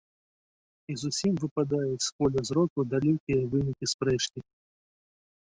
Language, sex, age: Belarusian, male, 40-49